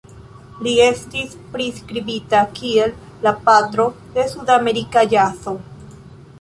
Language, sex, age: Esperanto, female, 19-29